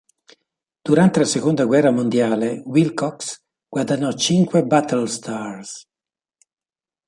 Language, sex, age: Italian, male, 60-69